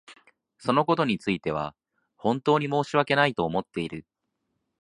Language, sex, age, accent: Japanese, male, 19-29, 関西弁